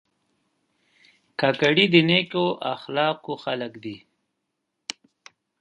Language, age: Pashto, 30-39